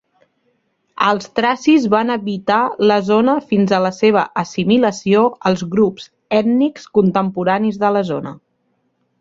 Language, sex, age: Catalan, female, 30-39